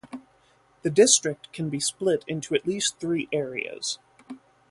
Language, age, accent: English, 19-29, United States English